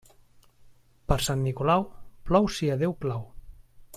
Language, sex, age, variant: Catalan, male, 40-49, Central